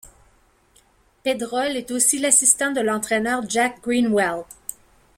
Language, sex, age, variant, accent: French, female, 40-49, Français d'Amérique du Nord, Français du Canada